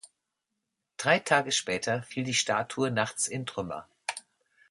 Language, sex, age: German, female, 60-69